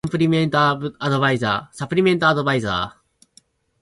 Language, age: Japanese, 19-29